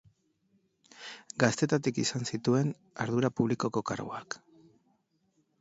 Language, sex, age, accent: Basque, male, 30-39, Mendebalekoa (Araba, Bizkaia, Gipuzkoako mendebaleko herri batzuk)